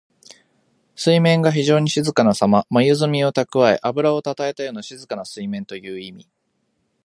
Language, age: Japanese, 19-29